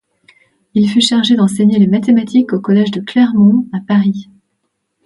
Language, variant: French, Français de métropole